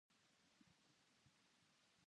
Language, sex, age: Japanese, female, under 19